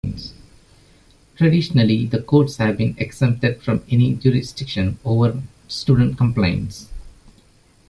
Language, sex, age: English, male, 40-49